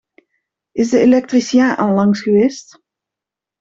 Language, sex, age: Dutch, female, 30-39